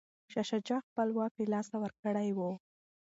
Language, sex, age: Pashto, female, 19-29